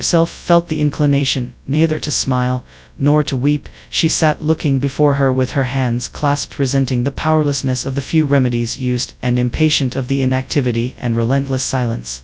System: TTS, FastPitch